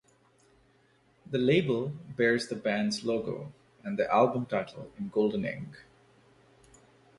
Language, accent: English, India and South Asia (India, Pakistan, Sri Lanka)